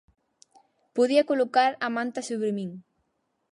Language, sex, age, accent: Galician, female, under 19, Central (gheada)